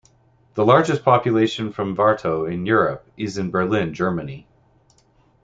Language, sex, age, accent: English, male, 40-49, Canadian English